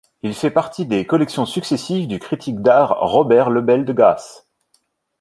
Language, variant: French, Français de métropole